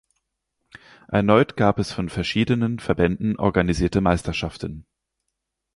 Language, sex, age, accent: German, male, 19-29, Deutschland Deutsch